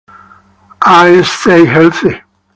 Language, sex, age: English, male, 60-69